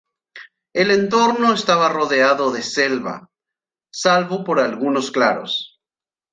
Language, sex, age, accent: Spanish, male, 40-49, Rioplatense: Argentina, Uruguay, este de Bolivia, Paraguay